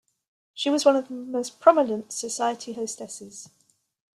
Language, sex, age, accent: English, female, 50-59, England English